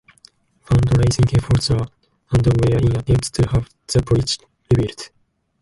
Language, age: English, 19-29